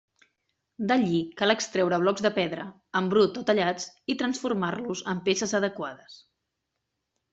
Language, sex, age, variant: Catalan, female, 40-49, Central